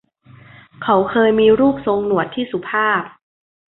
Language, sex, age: Thai, female, 19-29